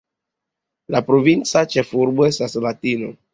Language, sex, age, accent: Esperanto, male, 30-39, Internacia